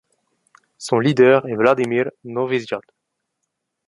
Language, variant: French, Français de métropole